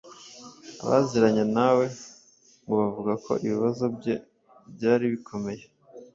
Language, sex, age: Kinyarwanda, male, 19-29